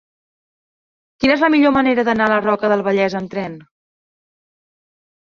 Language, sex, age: Catalan, female, under 19